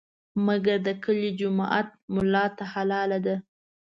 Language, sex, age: Pashto, female, 19-29